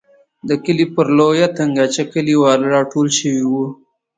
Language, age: Pashto, 30-39